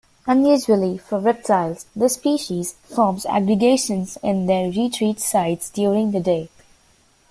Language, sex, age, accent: English, female, under 19, United States English